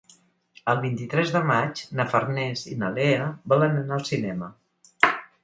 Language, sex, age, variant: Catalan, female, 60-69, Central